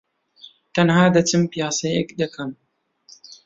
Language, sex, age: Central Kurdish, male, 19-29